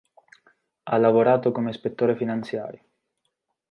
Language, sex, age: Italian, male, 19-29